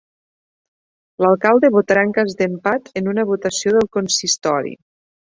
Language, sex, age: Catalan, female, 30-39